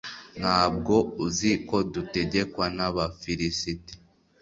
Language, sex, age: Kinyarwanda, male, under 19